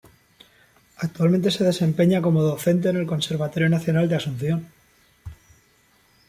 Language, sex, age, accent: Spanish, male, 30-39, España: Centro-Sur peninsular (Madrid, Toledo, Castilla-La Mancha)